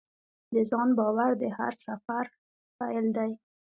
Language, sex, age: Pashto, female, 19-29